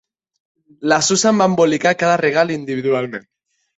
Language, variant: Catalan, Nord-Occidental